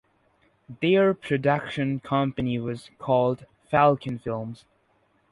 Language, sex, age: English, male, under 19